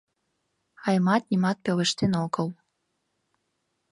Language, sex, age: Mari, female, 19-29